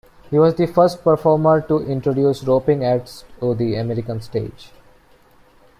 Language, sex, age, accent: English, male, 19-29, India and South Asia (India, Pakistan, Sri Lanka)